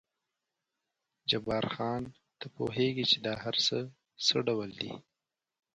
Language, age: Pashto, 19-29